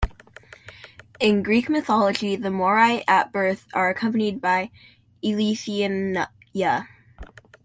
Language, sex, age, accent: English, male, under 19, United States English